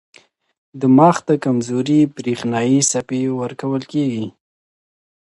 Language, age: Pashto, 19-29